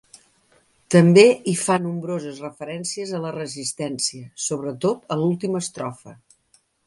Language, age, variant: Catalan, 60-69, Central